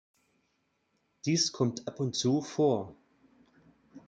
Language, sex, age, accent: German, male, 40-49, Deutschland Deutsch